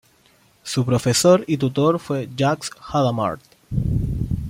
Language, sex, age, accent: Spanish, male, 19-29, Chileno: Chile, Cuyo